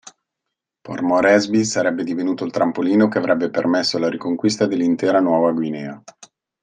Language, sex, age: Italian, male, 40-49